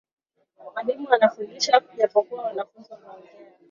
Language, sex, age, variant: Swahili, female, 19-29, Kiswahili cha Bara ya Kenya